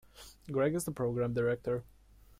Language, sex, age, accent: English, male, under 19, United States English